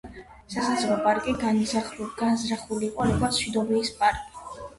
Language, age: Georgian, 19-29